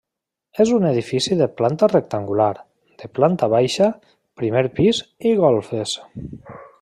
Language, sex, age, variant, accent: Catalan, male, 30-39, Valencià meridional, valencià